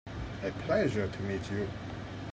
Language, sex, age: English, male, 30-39